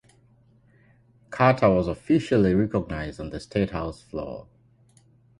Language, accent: English, Kenyan English